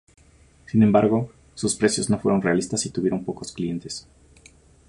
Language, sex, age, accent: Spanish, male, 30-39, México